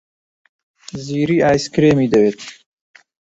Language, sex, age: Central Kurdish, male, 30-39